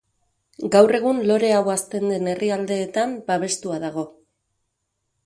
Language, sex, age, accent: Basque, female, 40-49, Mendebalekoa (Araba, Bizkaia, Gipuzkoako mendebaleko herri batzuk)